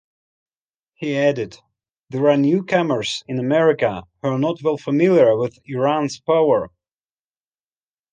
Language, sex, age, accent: English, male, 30-39, United States English